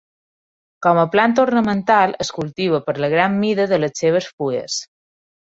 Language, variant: Catalan, Balear